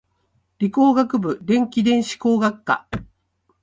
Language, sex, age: Japanese, female, 60-69